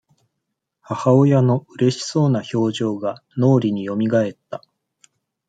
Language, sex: Japanese, male